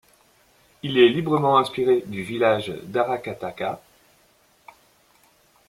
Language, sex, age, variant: French, male, 30-39, Français de métropole